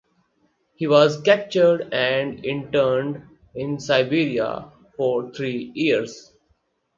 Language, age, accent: English, 19-29, India and South Asia (India, Pakistan, Sri Lanka)